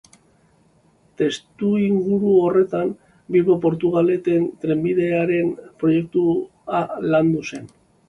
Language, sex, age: Basque, male, 30-39